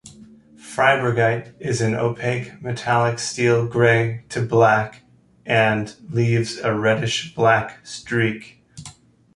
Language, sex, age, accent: English, male, 30-39, United States English